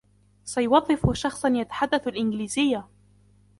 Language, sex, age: Arabic, female, under 19